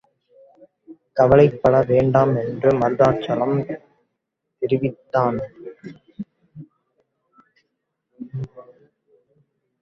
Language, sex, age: Tamil, male, 19-29